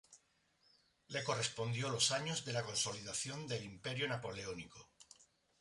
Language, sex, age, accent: Spanish, male, 60-69, España: Sur peninsular (Andalucia, Extremadura, Murcia)